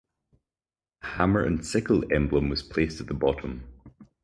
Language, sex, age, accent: English, male, 30-39, Scottish English